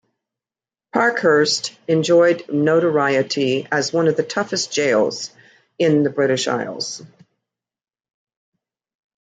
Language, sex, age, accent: English, female, 60-69, United States English